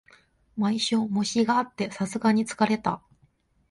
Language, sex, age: Japanese, female, 19-29